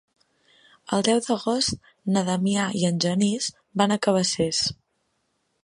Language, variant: Catalan, Central